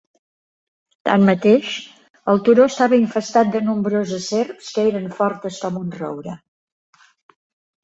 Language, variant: Catalan, Central